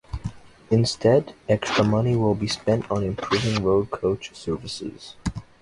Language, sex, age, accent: English, male, under 19, United States English